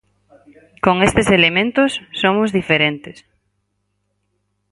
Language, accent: Galician, Normativo (estándar)